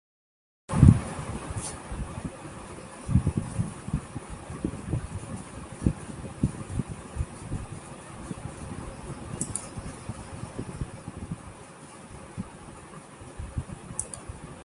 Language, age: English, 19-29